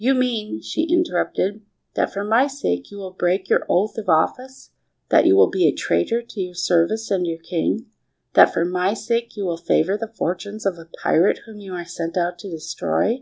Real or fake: real